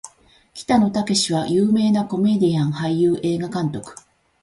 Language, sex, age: Japanese, female, 50-59